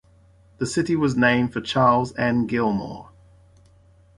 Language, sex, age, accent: English, male, 40-49, England English